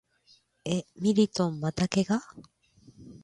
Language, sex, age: Japanese, female, 50-59